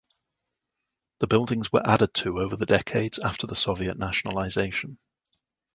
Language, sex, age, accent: English, male, 30-39, England English